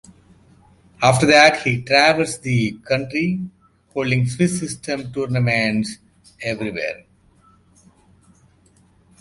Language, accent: English, India and South Asia (India, Pakistan, Sri Lanka)